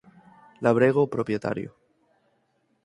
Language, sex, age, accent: Galician, male, 19-29, Normativo (estándar)